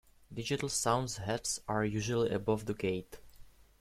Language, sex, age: English, male, under 19